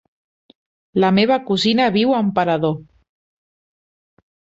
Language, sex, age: Catalan, female, 30-39